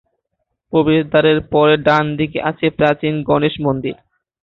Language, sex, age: Bengali, male, under 19